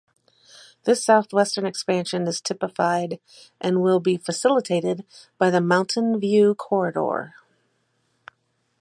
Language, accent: English, United States English